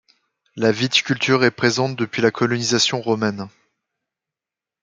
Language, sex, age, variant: French, male, 19-29, Français de métropole